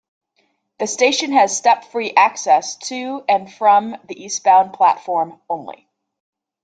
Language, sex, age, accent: English, female, 30-39, United States English